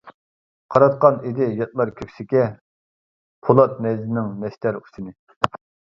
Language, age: Uyghur, 30-39